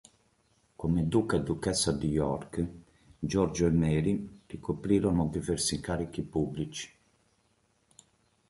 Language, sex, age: Italian, male, 30-39